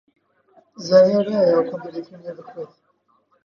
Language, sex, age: Central Kurdish, male, 19-29